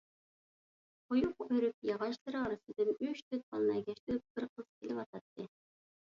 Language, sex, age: Uyghur, female, 19-29